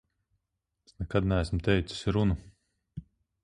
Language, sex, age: Latvian, male, 40-49